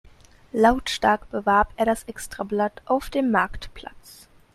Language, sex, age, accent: German, female, under 19, Deutschland Deutsch